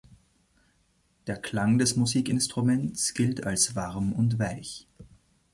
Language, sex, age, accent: German, male, 30-39, Österreichisches Deutsch